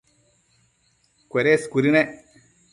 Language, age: Matsés, 40-49